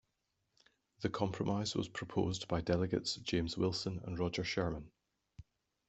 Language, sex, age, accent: English, male, 40-49, Scottish English